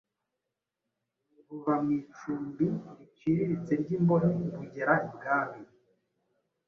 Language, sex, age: Kinyarwanda, male, 19-29